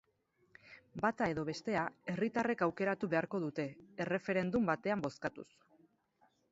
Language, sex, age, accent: Basque, female, 30-39, Erdialdekoa edo Nafarra (Gipuzkoa, Nafarroa)